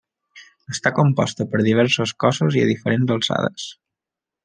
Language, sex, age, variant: Catalan, male, 19-29, Balear